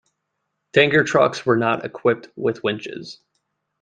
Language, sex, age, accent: English, male, 30-39, United States English